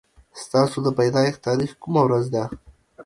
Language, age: Pashto, 19-29